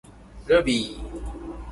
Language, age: Japanese, 19-29